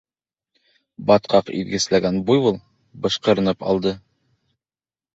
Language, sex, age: Bashkir, male, 30-39